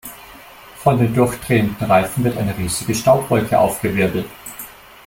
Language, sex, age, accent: German, male, 19-29, Deutschland Deutsch